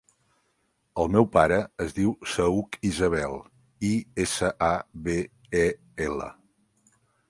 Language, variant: Catalan, Central